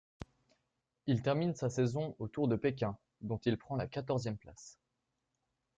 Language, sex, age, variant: French, male, 19-29, Français de métropole